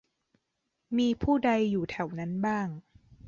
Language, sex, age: Thai, female, 30-39